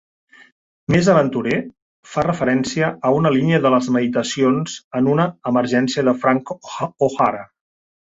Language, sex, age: Catalan, male, 50-59